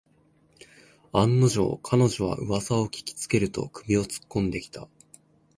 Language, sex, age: Japanese, female, 19-29